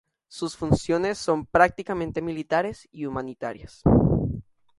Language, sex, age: Spanish, male, under 19